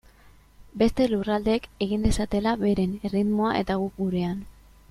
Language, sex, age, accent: Basque, female, 19-29, Mendebalekoa (Araba, Bizkaia, Gipuzkoako mendebaleko herri batzuk)